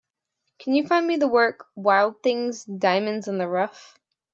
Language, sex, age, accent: English, female, 19-29, United States English